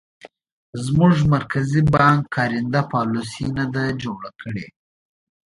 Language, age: Pashto, 19-29